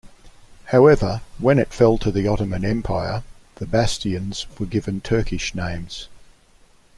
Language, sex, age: English, male, 60-69